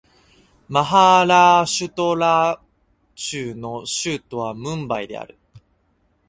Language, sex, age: Japanese, male, 19-29